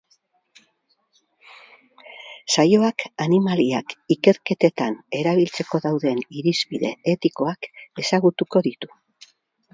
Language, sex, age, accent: Basque, female, 70-79, Mendebalekoa (Araba, Bizkaia, Gipuzkoako mendebaleko herri batzuk)